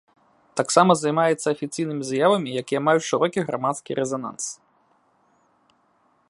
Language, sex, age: Belarusian, male, 19-29